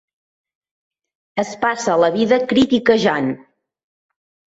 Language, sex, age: Catalan, female, 40-49